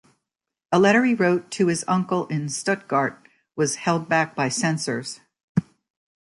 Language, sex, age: English, female, 60-69